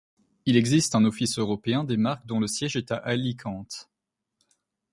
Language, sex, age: French, female, 19-29